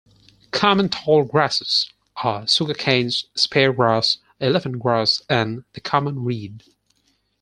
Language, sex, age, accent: English, male, 19-29, England English